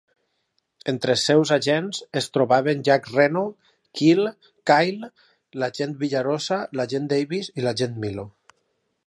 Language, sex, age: Catalan, male, 30-39